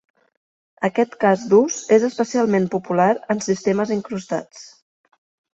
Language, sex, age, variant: Catalan, female, 30-39, Central